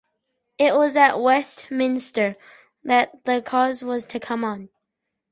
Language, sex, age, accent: English, male, under 19, United States English